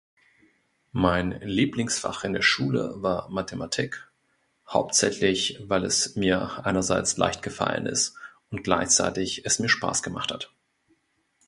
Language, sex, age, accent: German, male, 40-49, Deutschland Deutsch